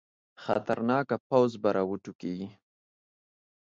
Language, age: Pashto, 19-29